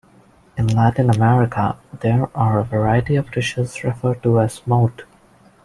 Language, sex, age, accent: English, male, 19-29, India and South Asia (India, Pakistan, Sri Lanka)